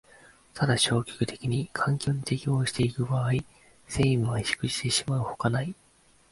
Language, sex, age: Japanese, male, 19-29